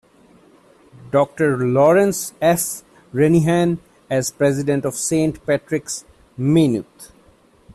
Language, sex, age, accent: English, male, 30-39, India and South Asia (India, Pakistan, Sri Lanka)